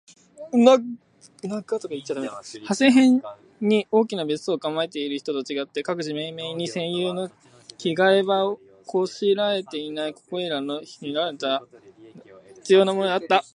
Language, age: Japanese, under 19